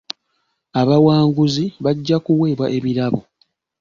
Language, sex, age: Ganda, male, 19-29